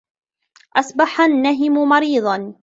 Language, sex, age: Arabic, female, 19-29